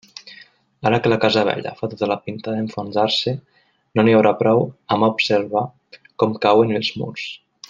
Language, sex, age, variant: Catalan, male, 19-29, Nord-Occidental